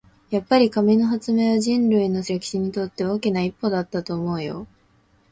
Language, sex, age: Japanese, female, 19-29